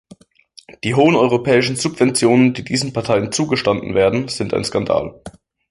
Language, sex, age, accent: German, male, 19-29, Deutschland Deutsch